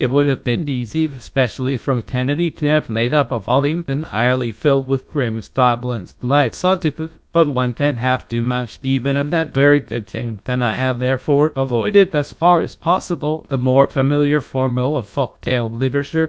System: TTS, GlowTTS